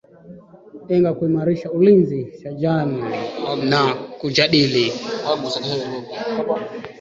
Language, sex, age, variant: Swahili, male, 30-39, Kiswahili cha Bara ya Kenya